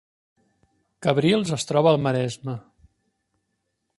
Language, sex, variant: Catalan, male, Central